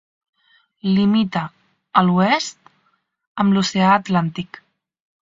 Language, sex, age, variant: Catalan, female, 19-29, Central